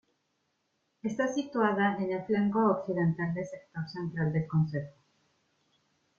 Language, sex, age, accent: Spanish, female, 40-49, México